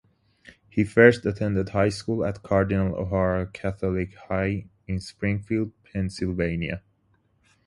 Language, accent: English, United States English